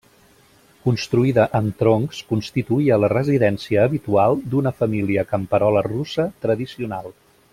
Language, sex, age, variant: Catalan, male, 50-59, Central